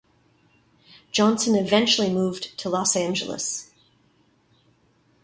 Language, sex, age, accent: English, female, 50-59, Canadian English